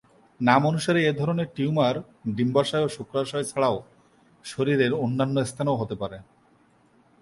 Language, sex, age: Bengali, male, 30-39